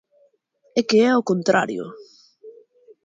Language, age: Galician, 19-29